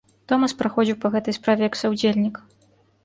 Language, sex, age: Belarusian, female, 30-39